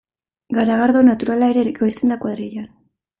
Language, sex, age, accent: Basque, female, 19-29, Erdialdekoa edo Nafarra (Gipuzkoa, Nafarroa)